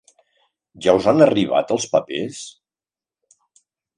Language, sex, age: Catalan, male, 60-69